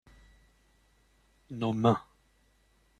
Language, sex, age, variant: French, male, 30-39, Français de métropole